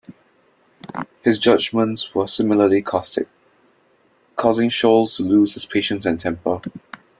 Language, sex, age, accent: English, male, 19-29, Singaporean English